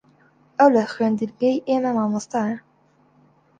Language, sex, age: Central Kurdish, female, under 19